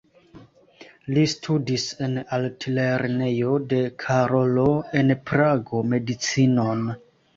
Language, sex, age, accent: Esperanto, male, 19-29, Internacia